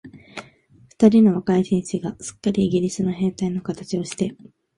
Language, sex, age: Japanese, female, 19-29